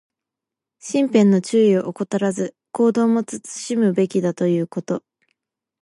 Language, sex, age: Japanese, female, 19-29